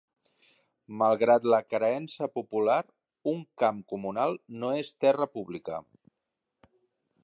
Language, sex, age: Catalan, male, 50-59